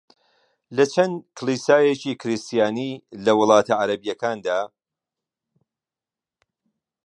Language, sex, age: Central Kurdish, male, 50-59